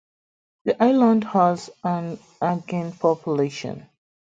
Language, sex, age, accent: English, female, 30-39, England English